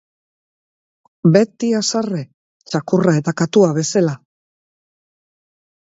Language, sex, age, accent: Basque, female, 60-69, Mendebalekoa (Araba, Bizkaia, Gipuzkoako mendebaleko herri batzuk)